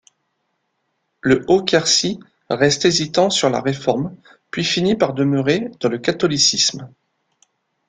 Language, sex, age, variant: French, male, 40-49, Français de métropole